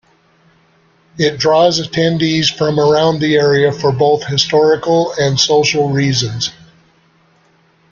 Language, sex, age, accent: English, male, 50-59, United States English